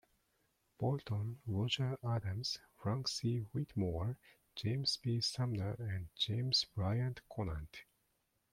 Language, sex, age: English, male, 40-49